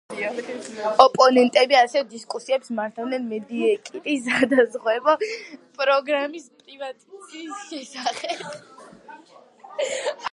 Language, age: Georgian, under 19